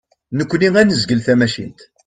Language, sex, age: Kabyle, female, 40-49